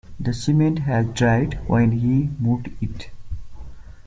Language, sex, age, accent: English, male, 19-29, United States English